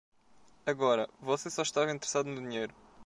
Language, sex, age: Portuguese, male, 19-29